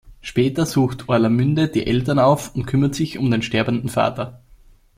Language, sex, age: German, male, under 19